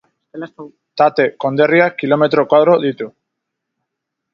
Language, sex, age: Basque, male, 30-39